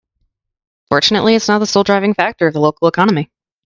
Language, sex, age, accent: English, female, 19-29, United States English